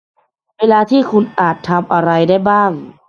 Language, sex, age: Thai, female, 30-39